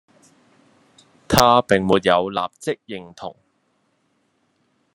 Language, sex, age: Cantonese, male, 19-29